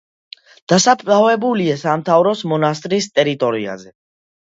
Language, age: Georgian, 19-29